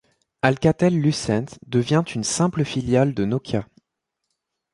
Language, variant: French, Français de métropole